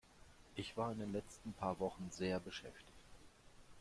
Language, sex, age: German, male, 50-59